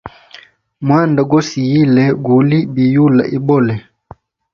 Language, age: Hemba, 19-29